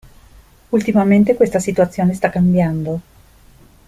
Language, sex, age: Italian, female, 50-59